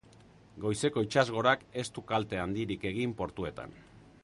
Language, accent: Basque, Mendebalekoa (Araba, Bizkaia, Gipuzkoako mendebaleko herri batzuk)